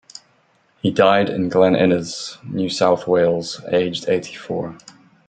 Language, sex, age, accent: English, male, 30-39, England English